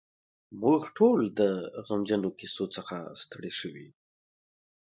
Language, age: Pashto, 19-29